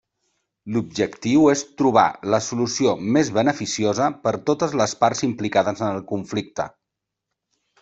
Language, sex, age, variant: Catalan, male, 50-59, Central